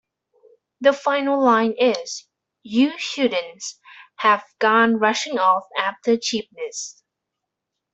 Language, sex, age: English, female, under 19